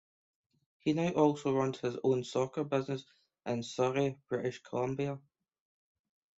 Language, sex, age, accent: English, male, 19-29, Scottish English